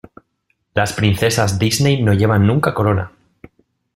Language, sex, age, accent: Spanish, male, 19-29, España: Centro-Sur peninsular (Madrid, Toledo, Castilla-La Mancha)